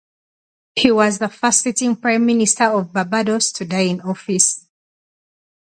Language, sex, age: English, female, 30-39